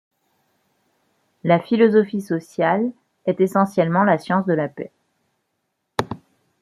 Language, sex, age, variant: French, female, 30-39, Français de métropole